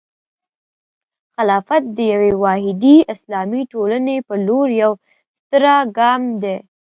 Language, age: Pashto, 30-39